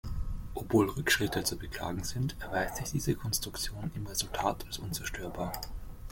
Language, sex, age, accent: German, male, 19-29, Österreichisches Deutsch